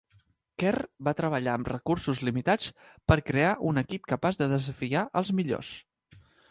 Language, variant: Catalan, Central